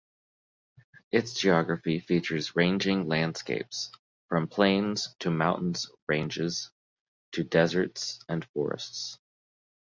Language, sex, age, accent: English, male, 30-39, United States English